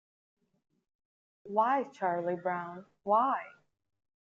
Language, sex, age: English, female, under 19